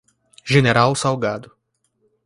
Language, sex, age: Portuguese, male, 19-29